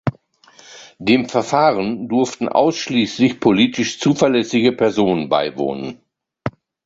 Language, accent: German, Deutschland Deutsch